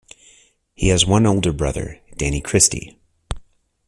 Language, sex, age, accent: English, male, 30-39, United States English